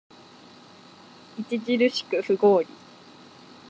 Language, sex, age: Japanese, female, 19-29